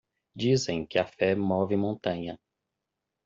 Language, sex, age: Portuguese, male, 30-39